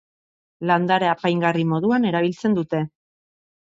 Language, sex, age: Basque, female, 40-49